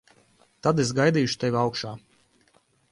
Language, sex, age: Latvian, male, 19-29